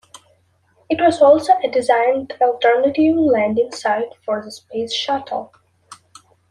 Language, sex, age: English, female, under 19